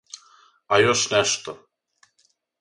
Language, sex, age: Serbian, male, 30-39